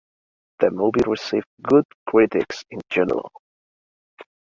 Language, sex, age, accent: English, male, 19-29, United States English